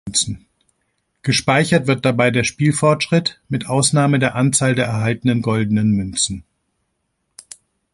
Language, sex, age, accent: German, male, 50-59, Deutschland Deutsch